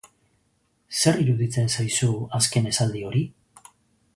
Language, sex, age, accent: Basque, male, 40-49, Mendebalekoa (Araba, Bizkaia, Gipuzkoako mendebaleko herri batzuk)